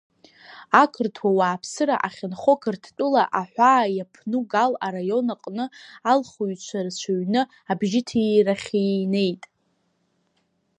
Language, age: Abkhazian, under 19